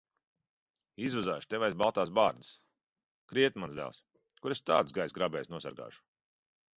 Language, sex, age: Latvian, male, 40-49